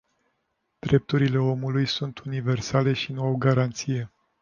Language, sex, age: Romanian, male, 50-59